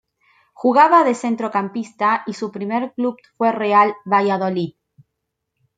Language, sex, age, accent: Spanish, female, 19-29, Rioplatense: Argentina, Uruguay, este de Bolivia, Paraguay